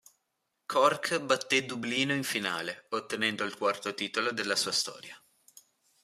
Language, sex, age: Italian, male, under 19